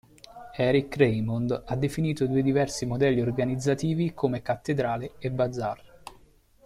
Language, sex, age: Italian, male, 19-29